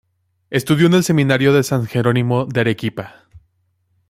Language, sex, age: Spanish, male, 19-29